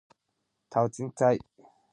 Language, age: Asturian, under 19